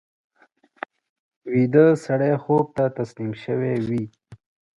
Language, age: Pashto, 19-29